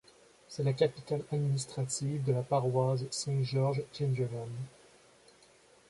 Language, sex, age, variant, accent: French, male, 19-29, Français d'Amérique du Nord, Français du Canada